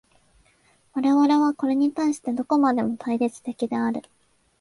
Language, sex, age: Japanese, female, 19-29